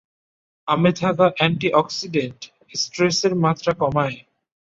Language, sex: Bengali, male